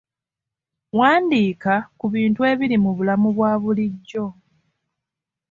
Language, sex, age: Ganda, female, 19-29